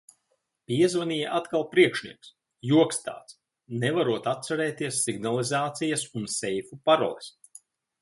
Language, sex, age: Latvian, male, 40-49